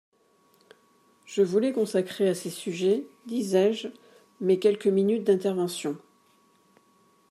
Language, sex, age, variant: French, female, 40-49, Français de métropole